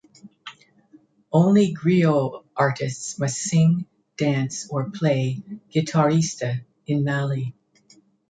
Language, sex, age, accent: English, female, 60-69, Canadian English